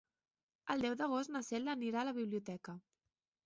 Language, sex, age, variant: Catalan, female, 19-29, Central